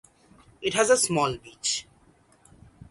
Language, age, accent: English, 19-29, India and South Asia (India, Pakistan, Sri Lanka)